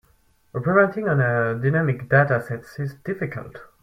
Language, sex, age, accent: English, male, 19-29, french accent